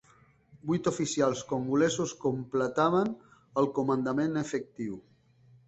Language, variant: Catalan, Central